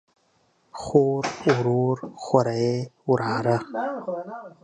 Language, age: Pashto, 19-29